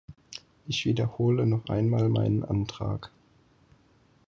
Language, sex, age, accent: German, male, 19-29, Deutschland Deutsch